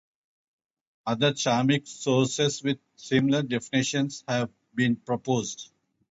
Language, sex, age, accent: English, male, 50-59, India and South Asia (India, Pakistan, Sri Lanka)